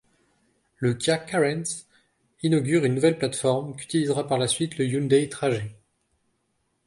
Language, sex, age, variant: French, male, 30-39, Français de métropole